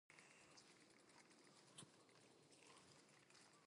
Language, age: English, 19-29